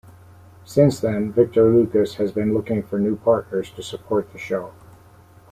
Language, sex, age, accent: English, male, 60-69, Canadian English